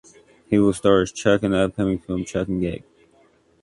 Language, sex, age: English, male, 30-39